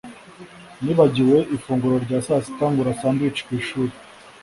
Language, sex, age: Kinyarwanda, male, 19-29